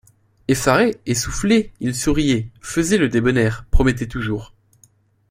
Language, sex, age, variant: French, male, 19-29, Français de métropole